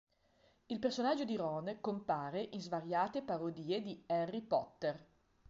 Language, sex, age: Italian, female, 50-59